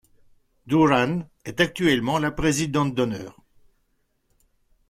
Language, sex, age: French, male, 60-69